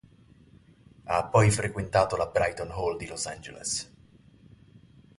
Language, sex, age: Italian, male, 19-29